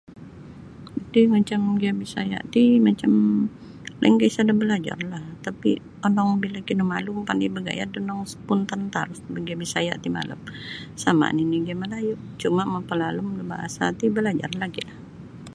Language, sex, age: Sabah Bisaya, female, 60-69